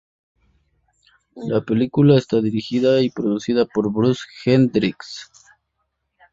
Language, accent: Spanish, México